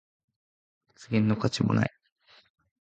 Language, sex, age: Japanese, male, 19-29